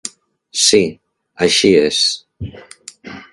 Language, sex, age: Catalan, male, 60-69